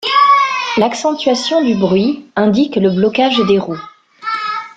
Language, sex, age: French, female, 40-49